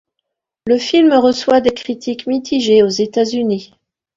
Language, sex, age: French, female, 50-59